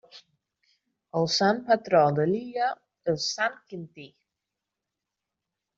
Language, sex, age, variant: Catalan, female, 19-29, Balear